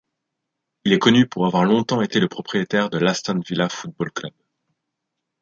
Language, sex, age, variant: French, male, 19-29, Français de métropole